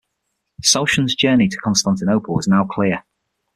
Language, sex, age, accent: English, male, 40-49, England English